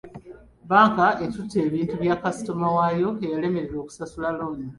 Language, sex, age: Ganda, male, 19-29